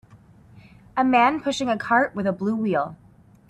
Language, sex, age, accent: English, female, 30-39, United States English